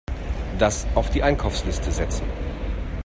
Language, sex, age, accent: German, male, 40-49, Deutschland Deutsch